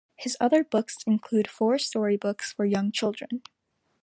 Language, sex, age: English, female, under 19